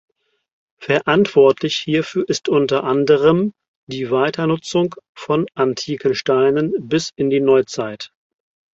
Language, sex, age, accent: German, male, 30-39, Deutschland Deutsch